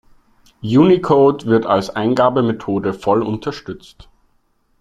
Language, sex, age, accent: German, male, 30-39, Österreichisches Deutsch